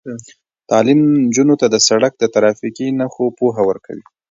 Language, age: Pashto, 19-29